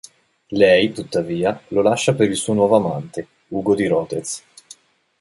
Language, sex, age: Italian, male, 19-29